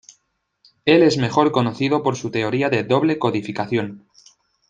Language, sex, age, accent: Spanish, male, 19-29, España: Centro-Sur peninsular (Madrid, Toledo, Castilla-La Mancha)